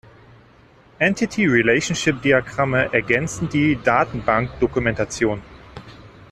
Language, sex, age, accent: German, male, 30-39, Deutschland Deutsch